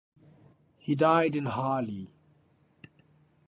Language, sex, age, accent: English, male, 19-29, Southern African (South Africa, Zimbabwe, Namibia)